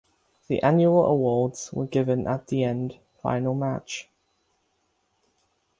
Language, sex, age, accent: English, male, 19-29, United States English; England English